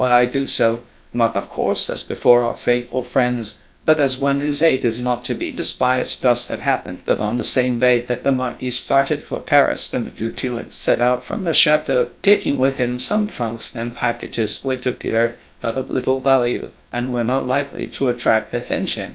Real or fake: fake